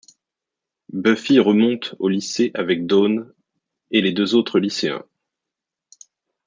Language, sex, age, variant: French, male, 30-39, Français de métropole